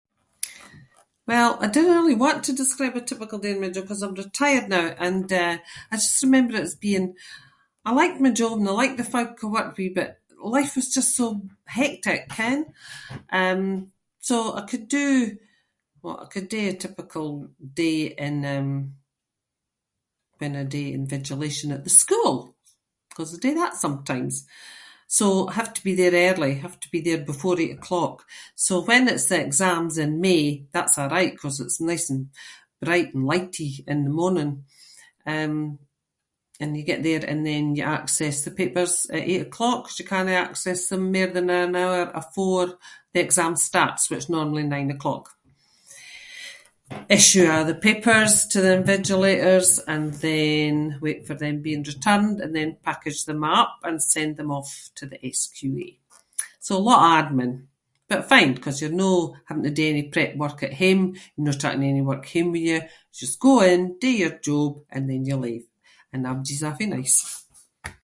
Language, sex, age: Scots, female, 70-79